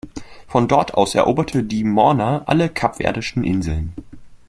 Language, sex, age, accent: German, male, under 19, Deutschland Deutsch